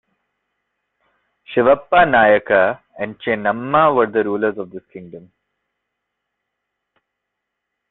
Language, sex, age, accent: English, male, 19-29, India and South Asia (India, Pakistan, Sri Lanka)